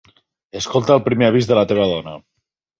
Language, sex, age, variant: Catalan, male, 40-49, Septentrional